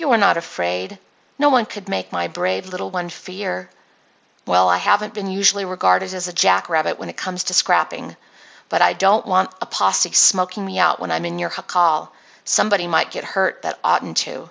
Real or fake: real